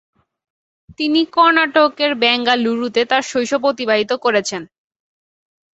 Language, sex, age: Bengali, female, 19-29